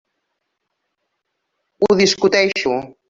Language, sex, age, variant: Catalan, female, 40-49, Central